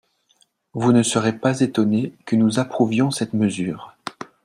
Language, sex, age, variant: French, male, 40-49, Français de métropole